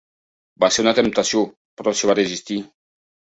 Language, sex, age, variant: Catalan, male, 19-29, Septentrional